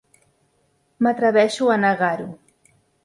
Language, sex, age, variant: Catalan, female, 40-49, Central